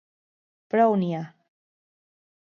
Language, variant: Catalan, Central